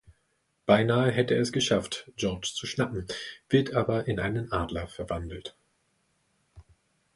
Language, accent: German, Deutschland Deutsch